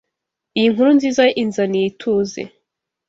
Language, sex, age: Kinyarwanda, female, 19-29